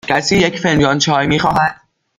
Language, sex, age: Persian, male, under 19